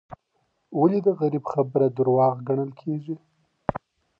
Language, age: Pashto, 30-39